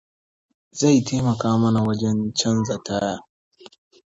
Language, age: Hausa, 19-29